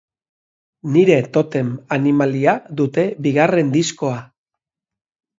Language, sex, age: Basque, male, 50-59